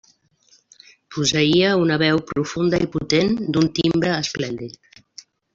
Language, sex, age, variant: Catalan, female, 50-59, Central